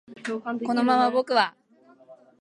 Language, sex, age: Japanese, female, 19-29